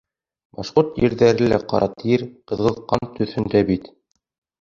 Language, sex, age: Bashkir, male, 30-39